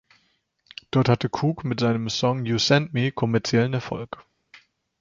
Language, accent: German, Deutschland Deutsch